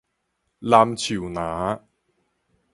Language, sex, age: Min Nan Chinese, male, 30-39